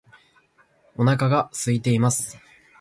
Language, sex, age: Japanese, male, 19-29